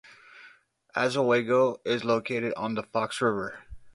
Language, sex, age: English, male, 30-39